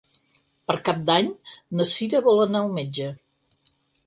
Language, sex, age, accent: Catalan, female, 60-69, Empordanès